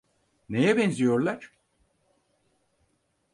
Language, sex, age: Turkish, male, 50-59